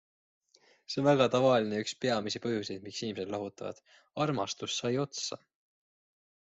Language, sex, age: Estonian, male, 19-29